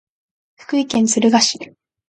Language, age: Japanese, 19-29